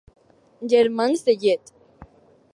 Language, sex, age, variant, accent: Catalan, female, under 19, Alacantí, valencià